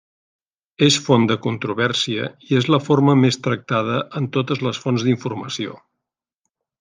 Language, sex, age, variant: Catalan, male, 50-59, Central